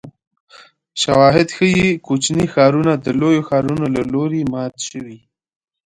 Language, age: Pashto, 19-29